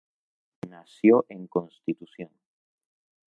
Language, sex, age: Spanish, male, 19-29